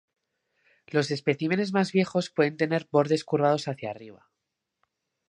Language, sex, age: Spanish, male, 19-29